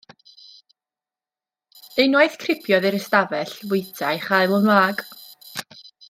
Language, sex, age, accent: Welsh, female, 19-29, Y Deyrnas Unedig Cymraeg